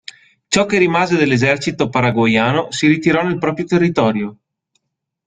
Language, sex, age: Italian, male, 30-39